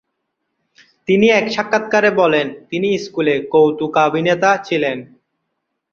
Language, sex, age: Bengali, male, 19-29